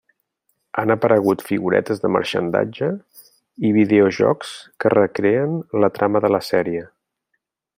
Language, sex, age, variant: Catalan, male, 40-49, Central